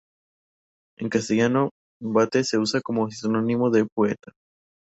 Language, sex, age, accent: Spanish, male, 19-29, México